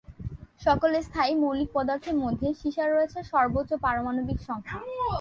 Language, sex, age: Bengali, female, 19-29